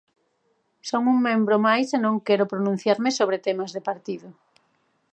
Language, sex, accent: Galician, female, Normativo (estándar)